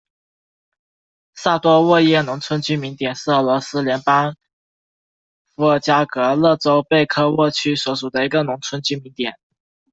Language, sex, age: Chinese, male, 19-29